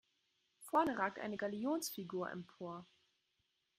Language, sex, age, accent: German, female, 19-29, Deutschland Deutsch